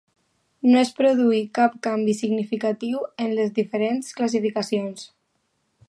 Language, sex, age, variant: Catalan, female, under 19, Alacantí